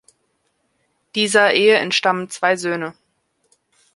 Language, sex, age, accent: German, female, 19-29, Deutschland Deutsch